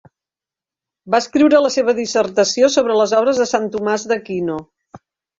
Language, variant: Catalan, Central